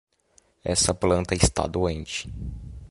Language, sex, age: Portuguese, male, under 19